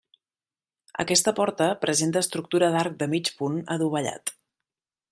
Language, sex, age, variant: Catalan, female, 30-39, Central